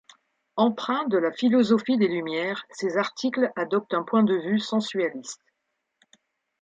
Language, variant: French, Français de métropole